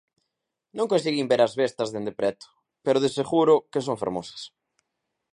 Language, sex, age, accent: Galician, male, 19-29, Atlántico (seseo e gheada)